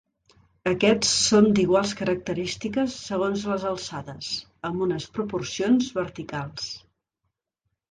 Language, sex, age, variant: Catalan, female, 40-49, Central